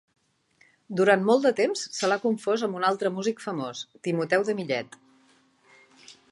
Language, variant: Catalan, Central